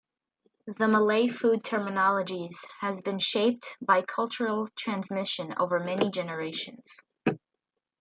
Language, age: English, under 19